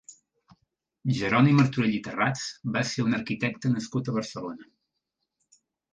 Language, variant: Catalan, Central